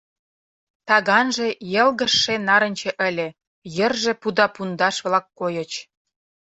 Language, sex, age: Mari, female, 40-49